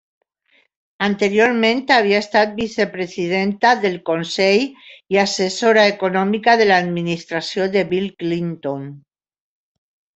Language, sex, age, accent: Catalan, female, 60-69, valencià